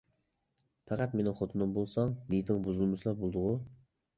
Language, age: Uyghur, 30-39